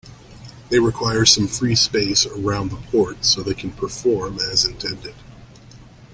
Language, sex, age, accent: English, male, 30-39, United States English